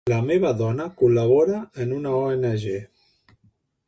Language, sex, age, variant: Catalan, male, 50-59, Central